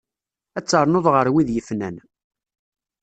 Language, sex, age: Kabyle, male, 30-39